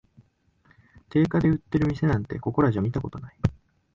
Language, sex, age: Japanese, male, 19-29